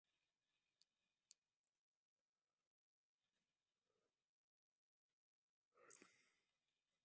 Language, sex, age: Swahili, female, 19-29